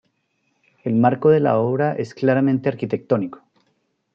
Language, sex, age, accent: Spanish, male, 30-39, Andino-Pacífico: Colombia, Perú, Ecuador, oeste de Bolivia y Venezuela andina